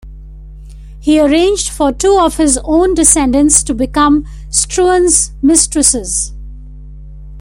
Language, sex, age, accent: English, female, 50-59, India and South Asia (India, Pakistan, Sri Lanka)